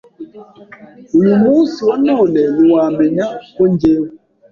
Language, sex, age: Kinyarwanda, male, 19-29